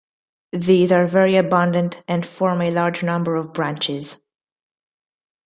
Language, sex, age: English, female, under 19